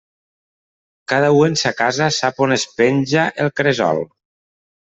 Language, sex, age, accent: Catalan, male, 40-49, valencià